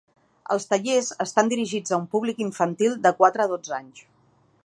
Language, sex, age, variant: Catalan, female, 40-49, Central